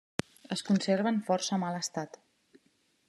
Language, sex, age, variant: Catalan, female, 30-39, Central